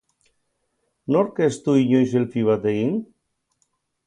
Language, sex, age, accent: Basque, male, 60-69, Mendebalekoa (Araba, Bizkaia, Gipuzkoako mendebaleko herri batzuk)